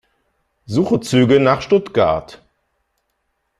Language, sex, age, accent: German, male, 50-59, Deutschland Deutsch